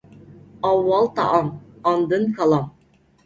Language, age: Uyghur, 30-39